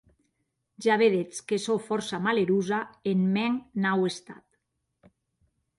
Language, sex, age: Occitan, female, 40-49